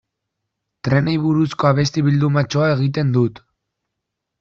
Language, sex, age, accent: Basque, male, 19-29, Mendebalekoa (Araba, Bizkaia, Gipuzkoako mendebaleko herri batzuk)